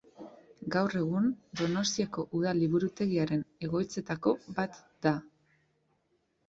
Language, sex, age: Basque, female, 30-39